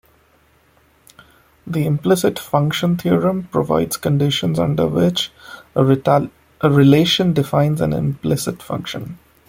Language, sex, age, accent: English, male, 30-39, India and South Asia (India, Pakistan, Sri Lanka)